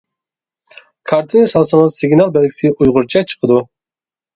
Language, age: Uyghur, 19-29